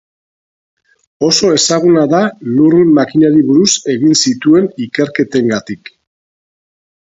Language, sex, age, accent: Basque, male, 50-59, Mendebalekoa (Araba, Bizkaia, Gipuzkoako mendebaleko herri batzuk)